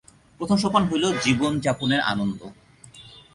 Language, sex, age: Bengali, male, 30-39